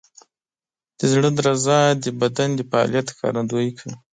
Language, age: Pashto, 19-29